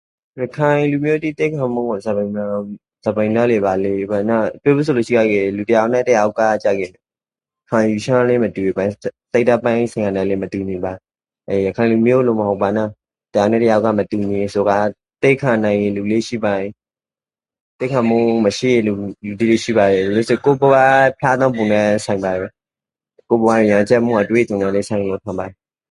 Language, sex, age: Rakhine, female, 19-29